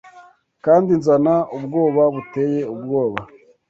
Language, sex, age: Kinyarwanda, male, 19-29